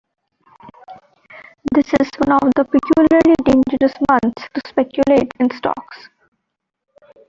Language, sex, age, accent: English, female, 19-29, India and South Asia (India, Pakistan, Sri Lanka)